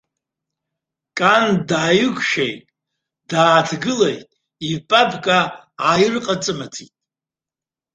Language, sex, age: Abkhazian, male, 80-89